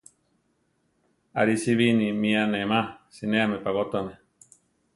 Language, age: Central Tarahumara, 30-39